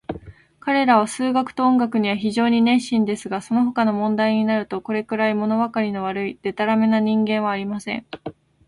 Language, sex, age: Japanese, female, 19-29